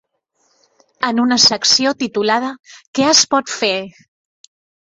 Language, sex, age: Catalan, female, 30-39